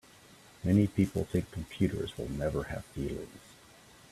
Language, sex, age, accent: English, male, 40-49, United States English